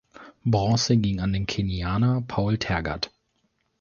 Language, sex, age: German, male, 19-29